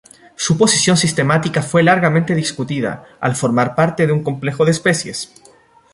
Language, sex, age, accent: Spanish, male, 19-29, Chileno: Chile, Cuyo